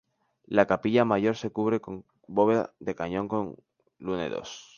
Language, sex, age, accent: Spanish, male, 19-29, España: Islas Canarias